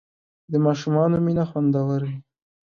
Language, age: Pashto, under 19